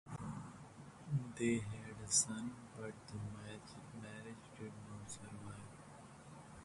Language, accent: English, India and South Asia (India, Pakistan, Sri Lanka)